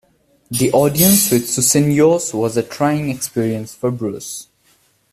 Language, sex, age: English, male, 19-29